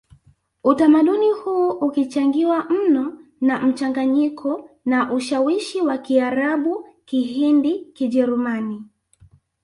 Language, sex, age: Swahili, female, 19-29